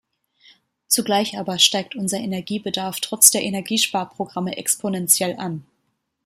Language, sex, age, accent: German, female, 30-39, Deutschland Deutsch